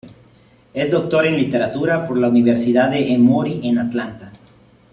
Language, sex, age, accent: Spanish, male, 30-39, México